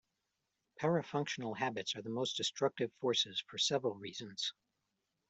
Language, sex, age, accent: English, male, 40-49, United States English